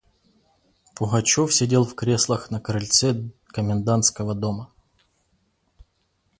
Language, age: Russian, 30-39